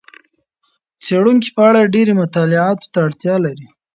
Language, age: Pashto, 30-39